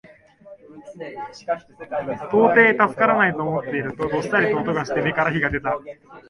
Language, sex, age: Japanese, male, 19-29